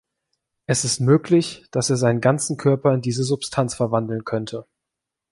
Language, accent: German, Deutschland Deutsch